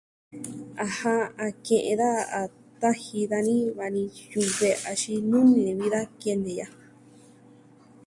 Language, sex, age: Southwestern Tlaxiaco Mixtec, female, 19-29